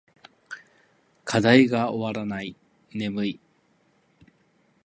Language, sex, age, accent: Japanese, male, 30-39, 関西弁